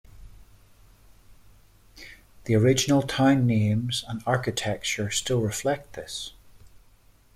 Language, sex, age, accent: English, male, 40-49, Irish English